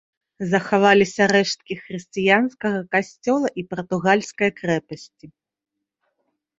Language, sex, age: Belarusian, female, 30-39